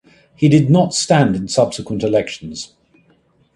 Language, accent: English, England English